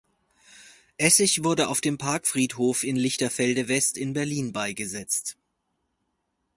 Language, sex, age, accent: German, male, 40-49, Deutschland Deutsch